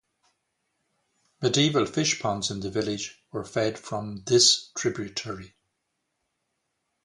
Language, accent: English, Irish English